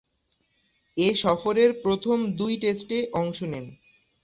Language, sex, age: Bengali, male, 19-29